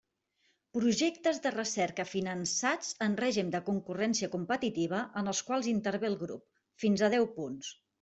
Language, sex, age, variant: Catalan, female, 40-49, Central